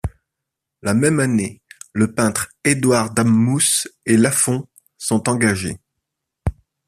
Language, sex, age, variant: French, male, 30-39, Français de métropole